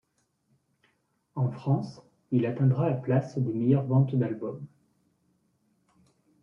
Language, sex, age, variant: French, male, 30-39, Français de métropole